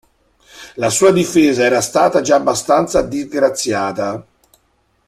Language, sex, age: Italian, male, 40-49